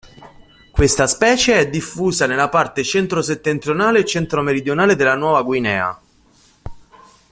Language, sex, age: Italian, male, 40-49